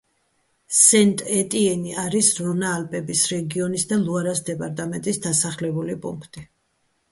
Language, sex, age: Georgian, female, 50-59